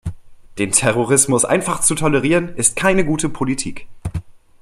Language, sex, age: German, male, 19-29